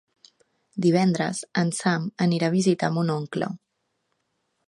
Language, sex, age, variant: Catalan, female, 19-29, Central